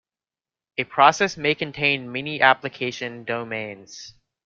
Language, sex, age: English, male, under 19